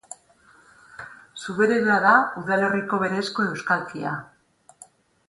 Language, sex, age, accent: Basque, female, 50-59, Erdialdekoa edo Nafarra (Gipuzkoa, Nafarroa)